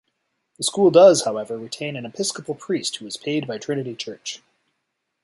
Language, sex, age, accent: English, male, 30-39, Canadian English